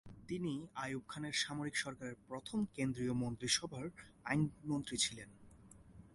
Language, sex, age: Bengali, male, 19-29